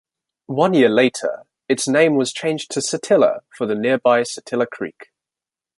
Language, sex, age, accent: English, male, 19-29, England English